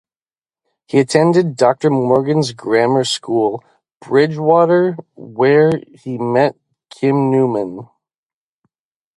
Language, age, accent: English, 19-29, United States English; midwest